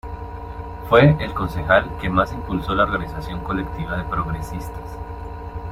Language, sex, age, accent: Spanish, male, 30-39, Andino-Pacífico: Colombia, Perú, Ecuador, oeste de Bolivia y Venezuela andina